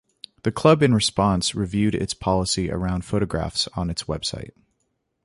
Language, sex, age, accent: English, male, 19-29, United States English